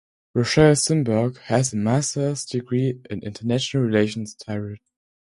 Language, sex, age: English, male, under 19